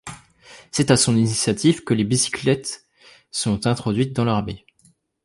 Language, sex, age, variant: French, male, 19-29, Français de métropole